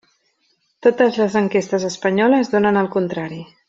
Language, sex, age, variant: Catalan, female, 40-49, Central